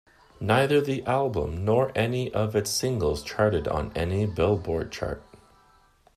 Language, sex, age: English, male, 30-39